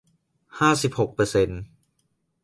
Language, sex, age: Thai, male, 19-29